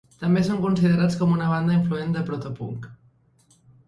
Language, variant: Catalan, Central